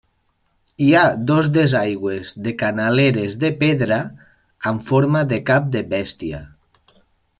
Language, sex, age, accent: Catalan, male, 50-59, valencià